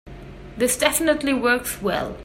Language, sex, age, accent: English, female, 19-29, England English